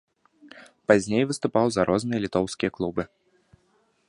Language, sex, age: Belarusian, male, 19-29